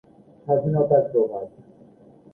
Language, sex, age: Bengali, male, 19-29